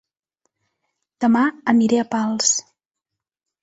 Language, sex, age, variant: Catalan, female, under 19, Central